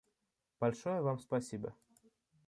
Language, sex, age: Russian, male, 19-29